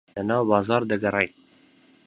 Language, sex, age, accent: Central Kurdish, male, 19-29, سۆرانی